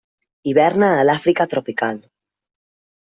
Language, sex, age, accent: Catalan, female, 30-39, valencià